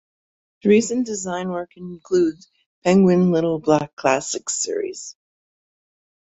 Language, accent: English, United States English